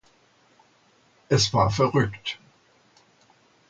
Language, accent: German, Deutschland Deutsch